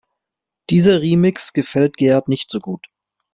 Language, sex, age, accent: German, male, 30-39, Deutschland Deutsch